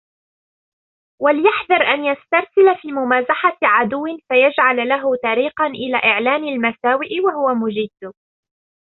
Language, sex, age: Arabic, female, 19-29